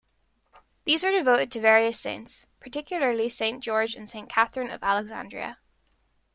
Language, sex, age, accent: English, female, 19-29, Irish English